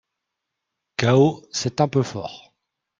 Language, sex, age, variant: French, male, 30-39, Français de métropole